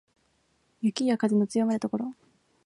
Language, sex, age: Japanese, female, under 19